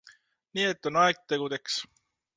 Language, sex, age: Estonian, male, 19-29